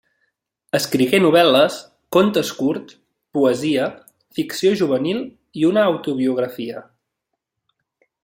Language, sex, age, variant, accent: Catalan, male, 30-39, Central, central